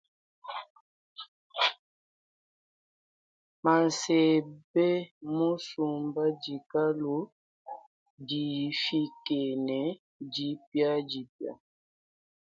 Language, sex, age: Luba-Lulua, female, 19-29